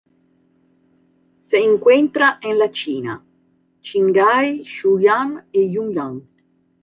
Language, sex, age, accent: Spanish, female, 40-49, Caribe: Cuba, Venezuela, Puerto Rico, República Dominicana, Panamá, Colombia caribeña, México caribeño, Costa del golfo de México